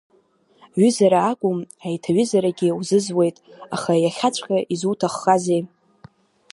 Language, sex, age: Abkhazian, female, under 19